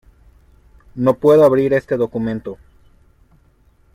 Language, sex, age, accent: Spanish, male, 19-29, México